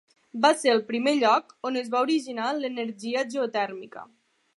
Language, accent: Catalan, Tortosí